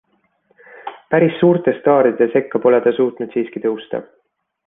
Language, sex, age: Estonian, male, 30-39